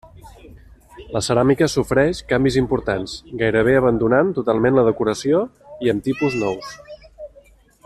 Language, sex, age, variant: Catalan, male, 30-39, Nord-Occidental